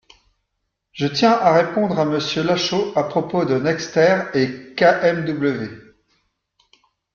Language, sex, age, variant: French, male, 40-49, Français de métropole